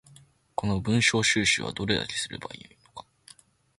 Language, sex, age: Japanese, male, 19-29